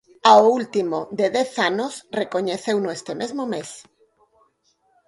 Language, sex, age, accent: Galician, female, 50-59, Normativo (estándar)